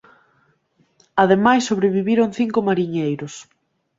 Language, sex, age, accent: Galician, female, 19-29, Central (gheada)